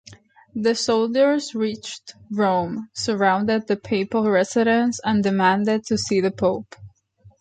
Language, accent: English, United States English